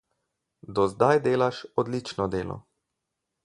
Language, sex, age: Slovenian, male, 40-49